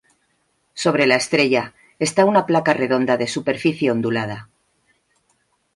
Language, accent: Spanish, España: Centro-Sur peninsular (Madrid, Toledo, Castilla-La Mancha)